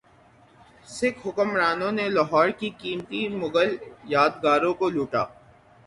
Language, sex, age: Urdu, male, 19-29